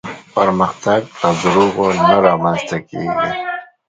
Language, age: Pashto, 30-39